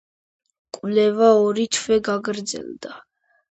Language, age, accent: Georgian, under 19, ჩვეულებრივი